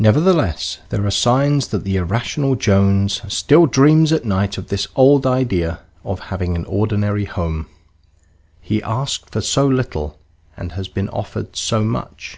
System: none